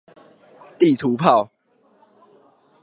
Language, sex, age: Chinese, male, under 19